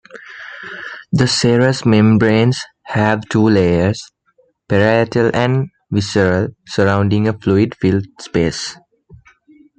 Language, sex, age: English, male, 19-29